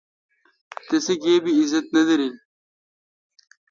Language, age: Kalkoti, 50-59